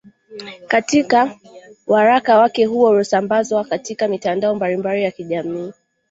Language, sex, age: Swahili, female, 19-29